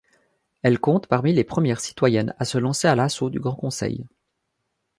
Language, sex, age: French, male, 30-39